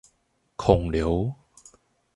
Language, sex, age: Chinese, male, 19-29